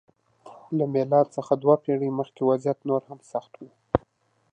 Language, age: Pashto, 19-29